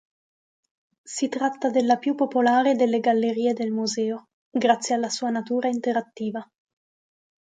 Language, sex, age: Italian, female, 19-29